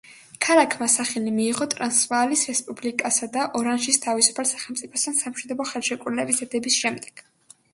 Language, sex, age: Georgian, female, under 19